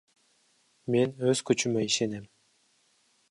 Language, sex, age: Kyrgyz, male, 19-29